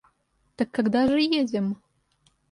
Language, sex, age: Russian, female, 30-39